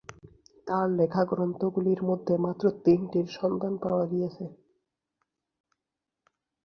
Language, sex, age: Bengali, male, 19-29